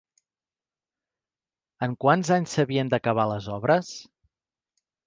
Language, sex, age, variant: Catalan, male, 40-49, Central